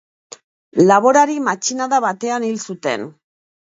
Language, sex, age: Basque, female, 50-59